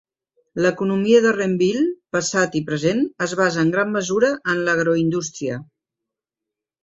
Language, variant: Catalan, Central